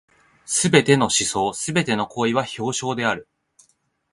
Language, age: Japanese, 19-29